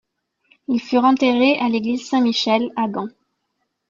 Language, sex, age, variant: French, female, 19-29, Français de métropole